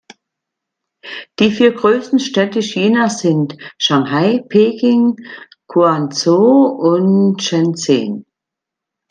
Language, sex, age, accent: German, female, 50-59, Deutschland Deutsch